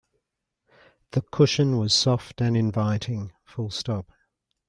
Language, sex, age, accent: English, male, 60-69, Australian English